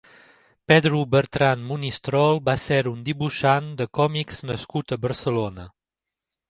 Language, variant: Catalan, Septentrional